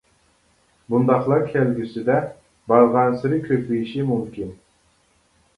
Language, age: Uyghur, 40-49